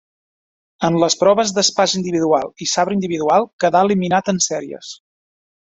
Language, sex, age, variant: Catalan, male, 30-39, Central